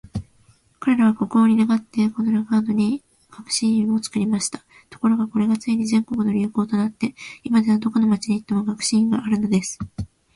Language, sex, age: Japanese, female, 19-29